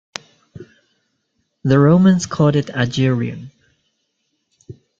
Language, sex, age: English, male, 30-39